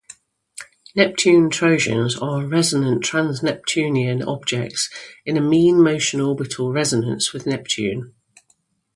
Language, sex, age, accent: English, female, 50-59, England English